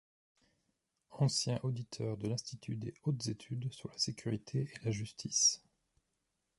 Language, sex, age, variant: French, male, 30-39, Français de métropole